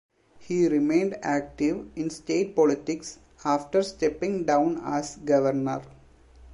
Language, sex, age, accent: English, male, 19-29, India and South Asia (India, Pakistan, Sri Lanka)